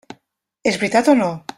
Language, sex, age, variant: Catalan, female, 50-59, Central